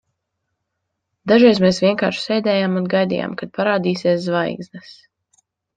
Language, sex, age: Latvian, female, under 19